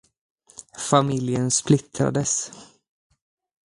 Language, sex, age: Swedish, male, 30-39